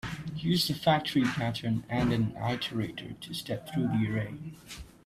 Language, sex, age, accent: English, male, 19-29, India and South Asia (India, Pakistan, Sri Lanka)